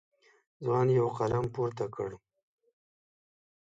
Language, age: Pashto, 30-39